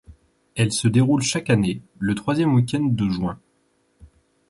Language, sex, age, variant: French, male, 19-29, Français de métropole